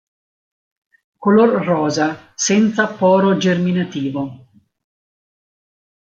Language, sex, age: Italian, female, 50-59